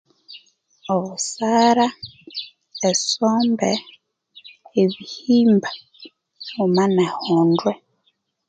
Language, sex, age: Konzo, female, 30-39